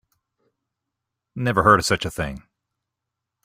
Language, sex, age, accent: English, male, 40-49, Canadian English